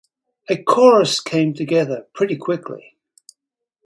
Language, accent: English, Australian English